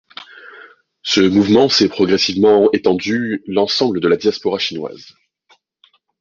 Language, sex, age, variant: French, male, 19-29, Français de métropole